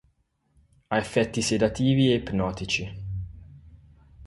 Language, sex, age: Italian, male, 30-39